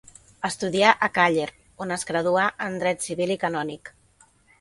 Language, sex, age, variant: Catalan, female, 40-49, Central